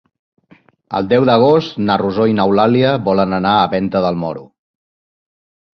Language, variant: Catalan, Central